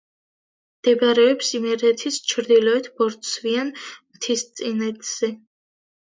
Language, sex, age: Georgian, female, under 19